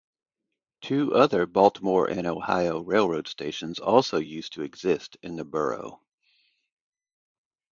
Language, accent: English, United States English